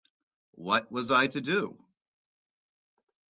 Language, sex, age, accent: English, male, 40-49, United States English